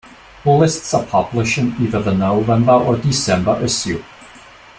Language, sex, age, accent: English, male, 19-29, England English